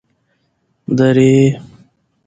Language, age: Pashto, under 19